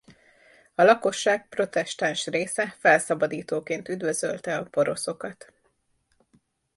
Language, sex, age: Hungarian, female, 40-49